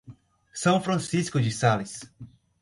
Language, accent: Portuguese, Nordestino